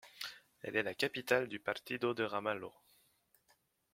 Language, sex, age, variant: French, male, 19-29, Français de métropole